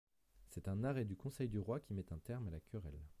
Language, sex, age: French, male, 30-39